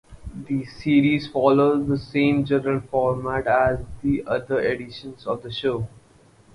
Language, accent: English, India and South Asia (India, Pakistan, Sri Lanka)